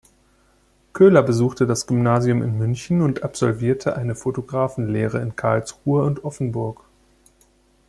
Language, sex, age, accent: German, male, 30-39, Deutschland Deutsch